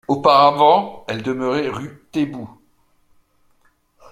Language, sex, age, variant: French, male, 40-49, Français de métropole